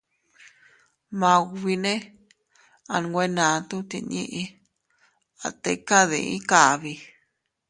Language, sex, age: Teutila Cuicatec, female, 30-39